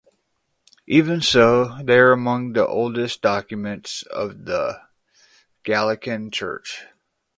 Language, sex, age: English, male, 30-39